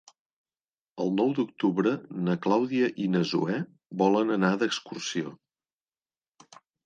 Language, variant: Catalan, Central